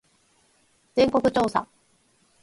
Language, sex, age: Japanese, female, 40-49